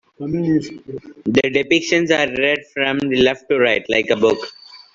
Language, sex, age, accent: English, male, under 19, India and South Asia (India, Pakistan, Sri Lanka)